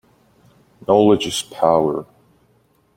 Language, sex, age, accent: English, male, 19-29, United States English